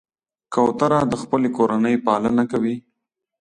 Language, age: Pashto, 19-29